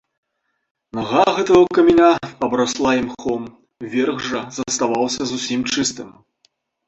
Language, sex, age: Belarusian, male, 40-49